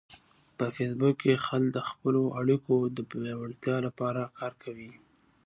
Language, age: Pashto, 19-29